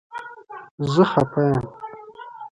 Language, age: Pashto, 19-29